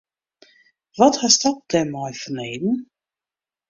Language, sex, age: Western Frisian, female, 30-39